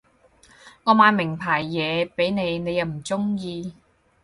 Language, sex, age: Cantonese, female, 19-29